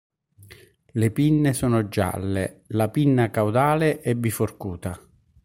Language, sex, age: Italian, male, 60-69